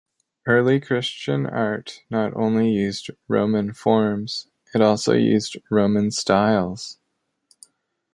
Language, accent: English, United States English